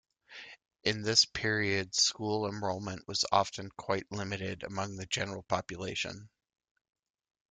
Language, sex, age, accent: English, male, 30-39, United States English